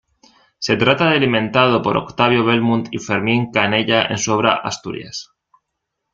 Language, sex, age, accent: Spanish, male, 19-29, España: Centro-Sur peninsular (Madrid, Toledo, Castilla-La Mancha)